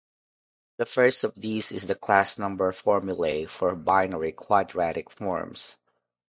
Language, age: English, 30-39